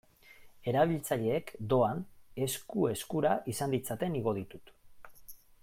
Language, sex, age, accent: Basque, male, 40-49, Mendebalekoa (Araba, Bizkaia, Gipuzkoako mendebaleko herri batzuk)